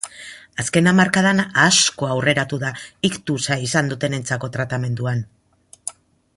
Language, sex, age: Basque, female, 50-59